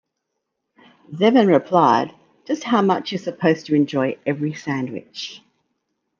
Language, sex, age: English, female, 40-49